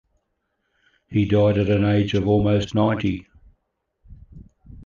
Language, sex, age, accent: English, male, 60-69, Australian English